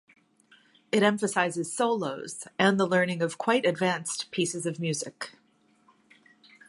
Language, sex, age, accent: English, female, 40-49, United States English